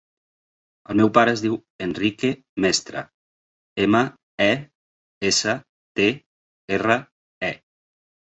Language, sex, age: Catalan, male, 40-49